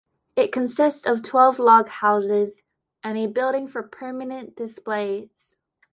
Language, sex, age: English, female, under 19